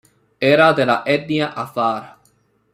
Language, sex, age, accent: Spanish, male, 19-29, Caribe: Cuba, Venezuela, Puerto Rico, República Dominicana, Panamá, Colombia caribeña, México caribeño, Costa del golfo de México